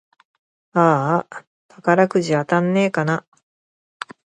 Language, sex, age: Japanese, female, 30-39